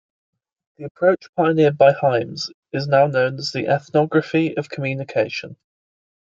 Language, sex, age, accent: English, male, 19-29, England English